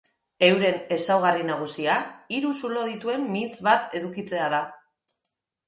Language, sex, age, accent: Basque, female, 40-49, Mendebalekoa (Araba, Bizkaia, Gipuzkoako mendebaleko herri batzuk)